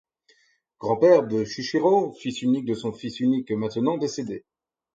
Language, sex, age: French, male, 30-39